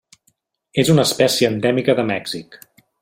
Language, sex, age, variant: Catalan, male, 19-29, Central